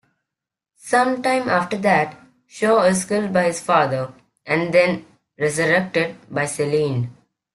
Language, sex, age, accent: English, male, under 19, England English